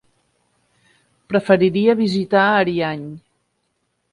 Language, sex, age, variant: Catalan, female, 50-59, Central